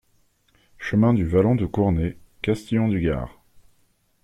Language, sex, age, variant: French, male, 30-39, Français de métropole